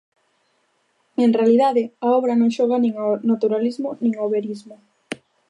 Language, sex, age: Galician, female, 19-29